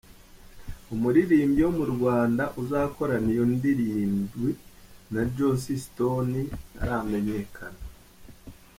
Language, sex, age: Kinyarwanda, male, 30-39